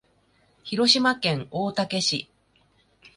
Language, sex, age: Japanese, female, 40-49